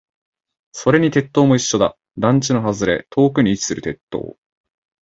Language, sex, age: Japanese, male, 19-29